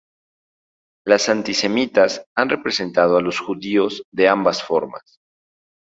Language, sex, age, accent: Spanish, male, 19-29, México